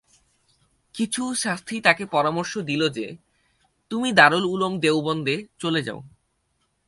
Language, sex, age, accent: Bengali, male, 19-29, Bengali